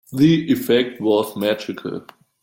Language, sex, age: English, male, 19-29